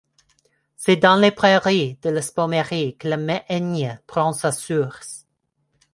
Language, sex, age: French, female, 30-39